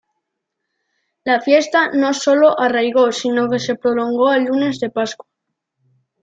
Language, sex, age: Spanish, female, 30-39